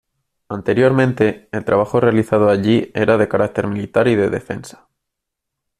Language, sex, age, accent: Spanish, male, 19-29, España: Centro-Sur peninsular (Madrid, Toledo, Castilla-La Mancha)